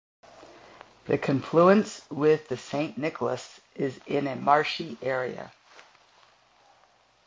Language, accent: English, United States English